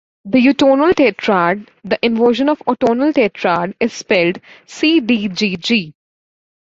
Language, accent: English, Canadian English